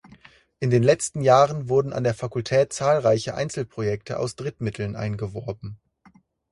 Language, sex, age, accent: German, male, 19-29, Deutschland Deutsch